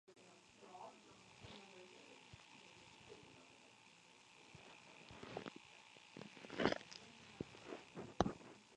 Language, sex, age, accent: Spanish, male, under 19, México